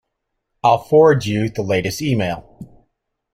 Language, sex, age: English, male, 40-49